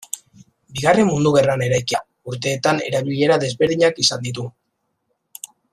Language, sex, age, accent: Basque, male, under 19, Erdialdekoa edo Nafarra (Gipuzkoa, Nafarroa)